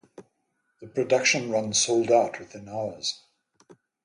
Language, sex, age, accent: English, male, 70-79, England English; Southern African (South Africa, Zimbabwe, Namibia)